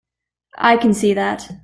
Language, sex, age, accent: English, female, under 19, Canadian English